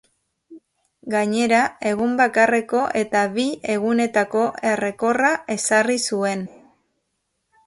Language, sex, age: Basque, female, 40-49